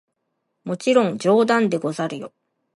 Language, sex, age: Japanese, female, 30-39